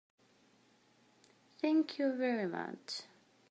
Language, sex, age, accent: English, female, 19-29, United States English